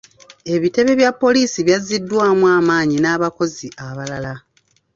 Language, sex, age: Ganda, female, 50-59